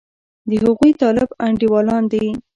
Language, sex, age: Pashto, female, under 19